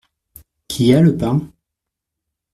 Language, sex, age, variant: French, male, 30-39, Français de métropole